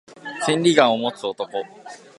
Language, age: Japanese, under 19